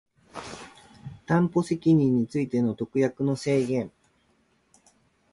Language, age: Japanese, 30-39